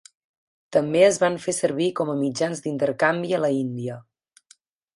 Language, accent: Catalan, gironí